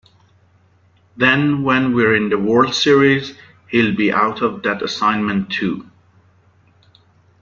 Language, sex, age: English, male, 30-39